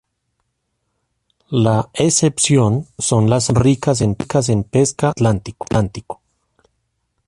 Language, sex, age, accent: Spanish, male, 30-39, Andino-Pacífico: Colombia, Perú, Ecuador, oeste de Bolivia y Venezuela andina